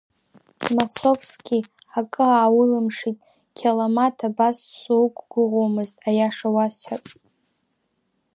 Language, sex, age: Abkhazian, female, under 19